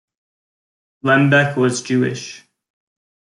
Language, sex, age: English, male, 19-29